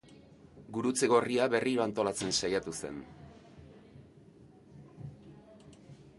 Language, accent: Basque, Mendebalekoa (Araba, Bizkaia, Gipuzkoako mendebaleko herri batzuk)